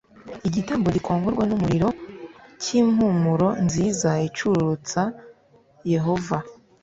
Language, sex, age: Kinyarwanda, female, 19-29